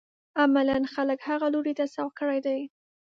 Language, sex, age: Pashto, female, 19-29